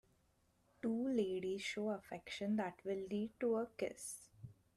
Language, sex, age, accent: English, female, 19-29, India and South Asia (India, Pakistan, Sri Lanka)